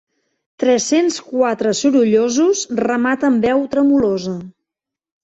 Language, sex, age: Catalan, female, 30-39